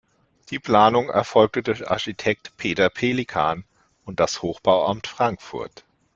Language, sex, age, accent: German, male, 40-49, Deutschland Deutsch